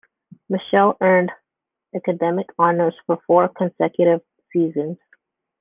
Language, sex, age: English, female, 19-29